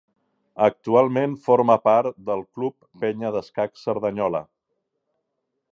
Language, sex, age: Catalan, male, 40-49